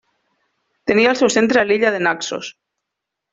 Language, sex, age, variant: Catalan, female, 40-49, Nord-Occidental